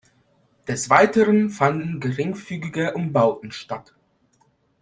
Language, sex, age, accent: German, male, 19-29, Polnisch Deutsch